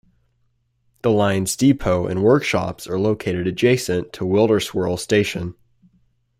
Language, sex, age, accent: English, male, under 19, United States English